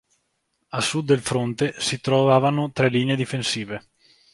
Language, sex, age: Italian, male, 19-29